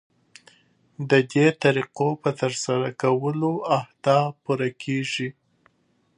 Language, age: Pashto, 30-39